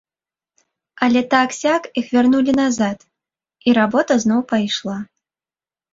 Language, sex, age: Belarusian, female, 19-29